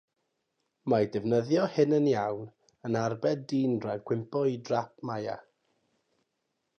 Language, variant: Welsh, South-Eastern Welsh